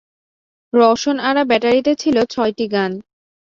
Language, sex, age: Bengali, female, 19-29